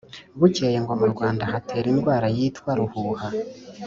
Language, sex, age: Kinyarwanda, male, 19-29